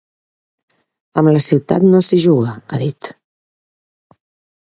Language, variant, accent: Catalan, Nord-Occidental, nord-occidental